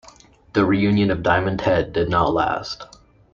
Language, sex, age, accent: English, male, 19-29, Canadian English